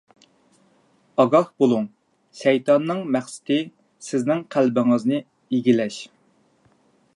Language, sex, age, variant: Uyghur, male, 80-89, ئۇيغۇر تىلى